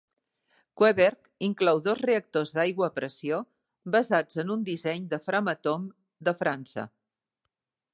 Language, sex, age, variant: Catalan, female, 60-69, Central